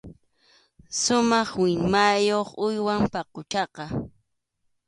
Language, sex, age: Arequipa-La Unión Quechua, female, 30-39